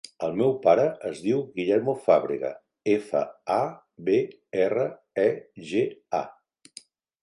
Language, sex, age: Catalan, male, 60-69